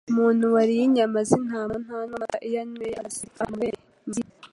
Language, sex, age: Kinyarwanda, female, 19-29